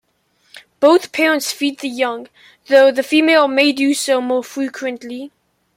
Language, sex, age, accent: English, male, under 19, England English